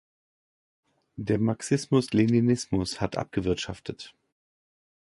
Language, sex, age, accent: German, male, 50-59, Deutschland Deutsch